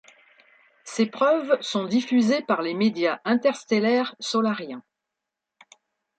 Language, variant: French, Français de métropole